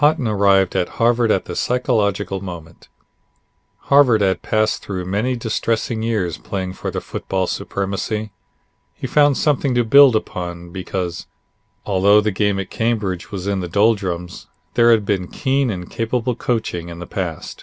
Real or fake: real